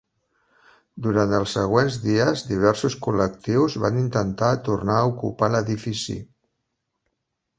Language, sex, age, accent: Catalan, male, 50-59, Barceloní